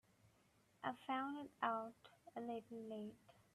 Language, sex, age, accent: English, female, 19-29, United States English